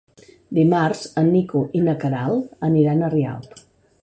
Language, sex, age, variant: Catalan, female, 50-59, Central